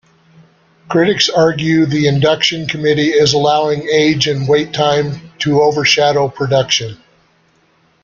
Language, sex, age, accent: English, male, 50-59, United States English